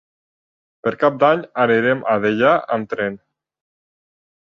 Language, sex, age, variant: Catalan, male, under 19, Nord-Occidental